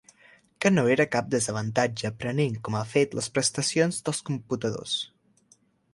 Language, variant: Catalan, Central